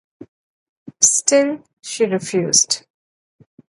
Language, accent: English, India and South Asia (India, Pakistan, Sri Lanka)